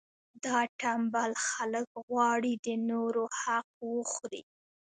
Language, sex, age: Pashto, female, 19-29